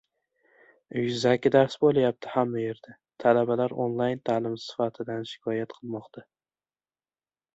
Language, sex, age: Uzbek, male, 19-29